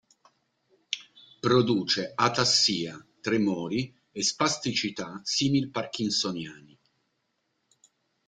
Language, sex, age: Italian, male, 50-59